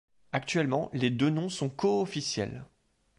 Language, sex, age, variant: French, male, 30-39, Français de métropole